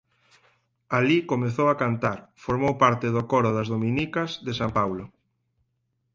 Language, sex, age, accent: Galician, male, 19-29, Atlántico (seseo e gheada)